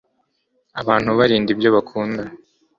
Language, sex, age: Kinyarwanda, male, 19-29